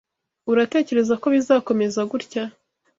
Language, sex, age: Kinyarwanda, female, 19-29